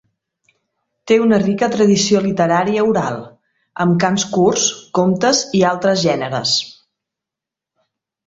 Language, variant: Catalan, Central